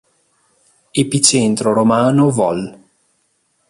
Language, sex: Italian, male